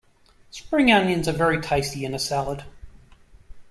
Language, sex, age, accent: English, male, 50-59, Australian English